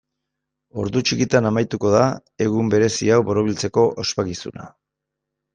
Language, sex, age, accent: Basque, male, 50-59, Mendebalekoa (Araba, Bizkaia, Gipuzkoako mendebaleko herri batzuk)